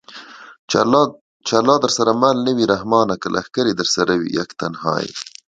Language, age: Pashto, 19-29